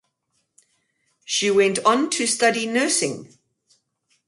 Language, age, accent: English, 50-59, Southern African (South Africa, Zimbabwe, Namibia)